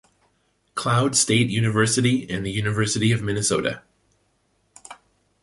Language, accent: English, United States English